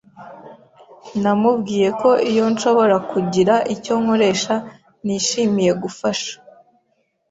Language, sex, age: Kinyarwanda, female, 19-29